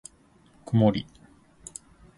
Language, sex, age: Japanese, male, 40-49